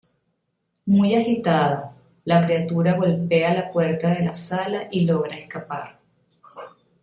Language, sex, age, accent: Spanish, female, 40-49, Caribe: Cuba, Venezuela, Puerto Rico, República Dominicana, Panamá, Colombia caribeña, México caribeño, Costa del golfo de México